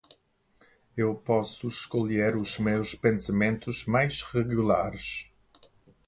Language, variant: Portuguese, Portuguese (Portugal)